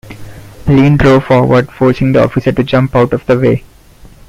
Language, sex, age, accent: English, male, 19-29, India and South Asia (India, Pakistan, Sri Lanka)